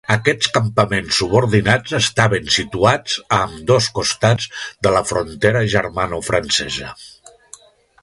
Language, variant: Catalan, Nord-Occidental